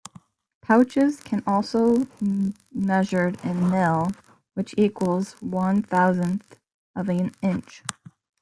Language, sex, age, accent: English, female, 19-29, United States English